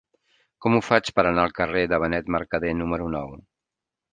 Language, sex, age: Catalan, male, 50-59